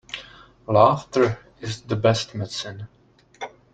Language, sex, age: English, male, 30-39